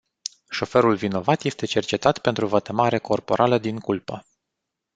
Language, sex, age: Romanian, male, 30-39